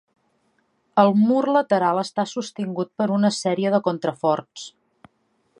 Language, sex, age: Catalan, female, 40-49